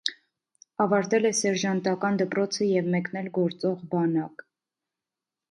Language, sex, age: Armenian, female, 19-29